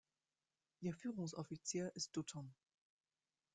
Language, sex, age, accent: German, female, 40-49, Deutschland Deutsch